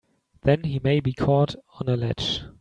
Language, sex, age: English, male, 19-29